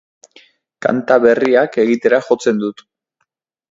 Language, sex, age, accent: Basque, male, 30-39, Erdialdekoa edo Nafarra (Gipuzkoa, Nafarroa)